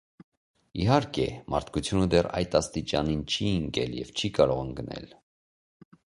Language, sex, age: Armenian, male, 30-39